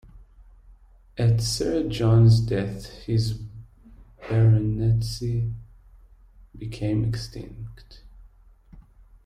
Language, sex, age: English, male, 40-49